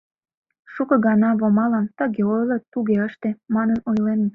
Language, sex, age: Mari, female, 19-29